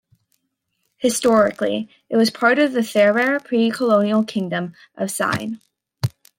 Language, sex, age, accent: English, female, under 19, United States English